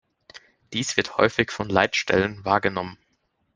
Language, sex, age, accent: German, male, under 19, Deutschland Deutsch